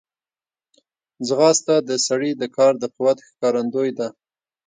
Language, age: Pashto, 30-39